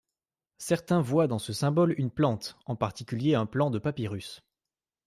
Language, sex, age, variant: French, male, 19-29, Français de métropole